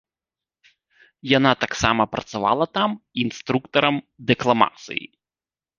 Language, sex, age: Belarusian, male, 40-49